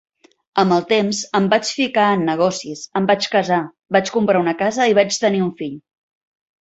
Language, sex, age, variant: Catalan, female, 40-49, Central